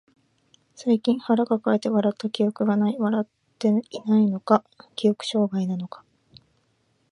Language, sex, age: Japanese, female, 19-29